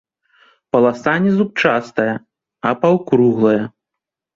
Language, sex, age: Belarusian, male, 30-39